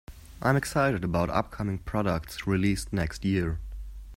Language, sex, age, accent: English, male, 19-29, United States English